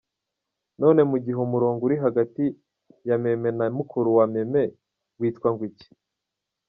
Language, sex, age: Kinyarwanda, male, 19-29